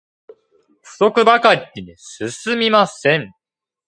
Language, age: Japanese, 19-29